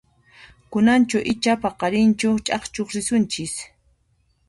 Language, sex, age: Puno Quechua, female, 30-39